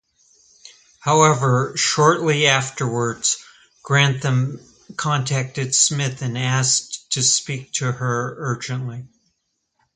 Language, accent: English, United States English